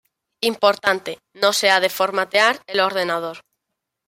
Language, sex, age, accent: Spanish, male, under 19, España: Norte peninsular (Asturias, Castilla y León, Cantabria, País Vasco, Navarra, Aragón, La Rioja, Guadalajara, Cuenca)